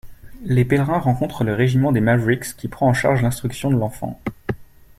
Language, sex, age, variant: French, male, 19-29, Français de métropole